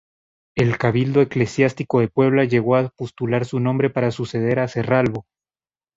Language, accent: Spanish, América central